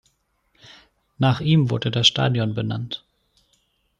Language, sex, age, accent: German, male, 19-29, Deutschland Deutsch